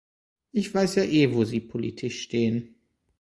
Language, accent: German, Deutschland Deutsch